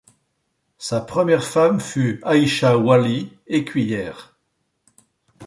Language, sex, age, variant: French, male, 60-69, Français de métropole